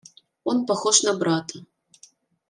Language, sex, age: Russian, female, 30-39